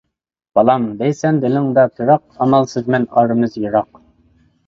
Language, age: Uyghur, 19-29